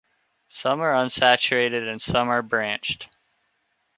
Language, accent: English, United States English